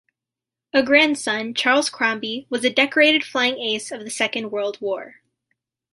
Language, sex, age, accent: English, female, under 19, United States English